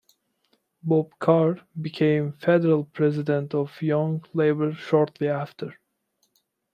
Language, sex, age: English, male, 19-29